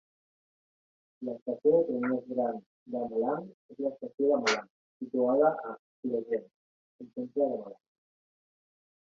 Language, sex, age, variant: Catalan, male, 30-39, Central